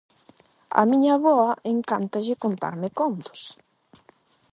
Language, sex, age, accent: Galician, female, 19-29, Atlántico (seseo e gheada); Normativo (estándar); Neofalante